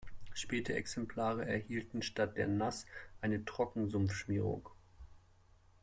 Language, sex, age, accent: German, male, 30-39, Deutschland Deutsch